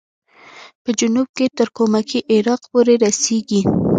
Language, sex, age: Pashto, female, 19-29